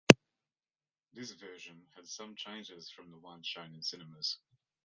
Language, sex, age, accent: English, male, 19-29, Australian English